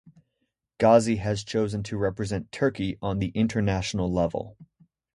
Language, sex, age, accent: English, male, 19-29, United States English